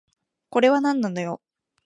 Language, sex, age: Japanese, female, 19-29